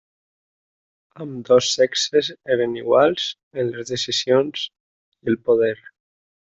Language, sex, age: Catalan, male, 19-29